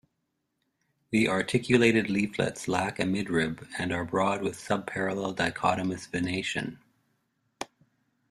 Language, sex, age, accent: English, male, 50-59, Canadian English